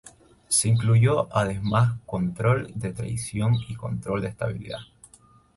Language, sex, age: Spanish, male, 19-29